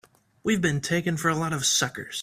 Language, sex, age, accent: English, male, 19-29, United States English